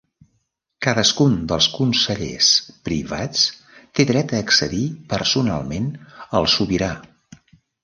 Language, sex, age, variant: Catalan, male, 70-79, Central